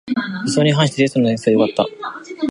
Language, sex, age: Japanese, male, 19-29